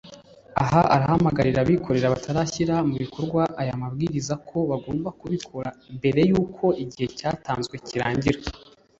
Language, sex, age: Kinyarwanda, male, 19-29